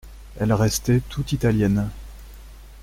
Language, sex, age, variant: French, male, 30-39, Français de métropole